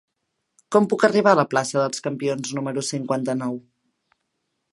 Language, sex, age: Catalan, female, 19-29